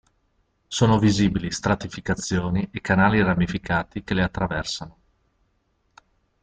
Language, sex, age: Italian, male, 40-49